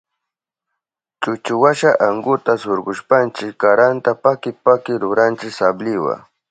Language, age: Southern Pastaza Quechua, 30-39